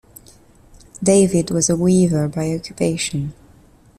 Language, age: English, 19-29